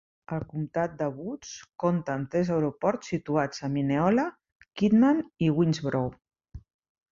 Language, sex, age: Catalan, female, 50-59